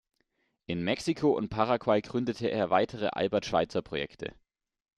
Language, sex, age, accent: German, male, 19-29, Deutschland Deutsch